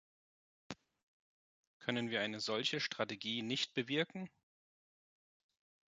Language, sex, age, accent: German, male, 30-39, Deutschland Deutsch